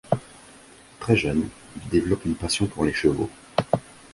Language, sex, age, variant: French, male, 50-59, Français de métropole